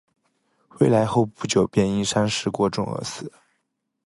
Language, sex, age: Chinese, male, 19-29